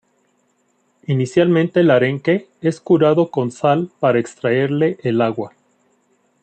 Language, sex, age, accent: Spanish, male, 40-49, México